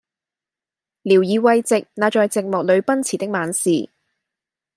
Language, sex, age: Cantonese, female, 19-29